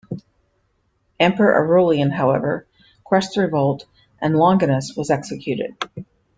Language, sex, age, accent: English, female, 60-69, United States English